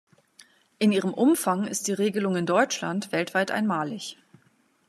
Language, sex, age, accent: German, female, 40-49, Deutschland Deutsch